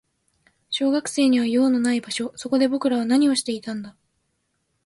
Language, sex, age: Japanese, female, under 19